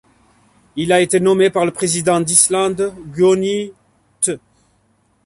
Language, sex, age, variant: French, male, 40-49, Français de métropole